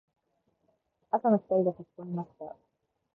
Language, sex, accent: Japanese, female, 標準語